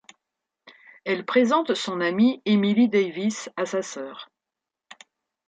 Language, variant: French, Français de métropole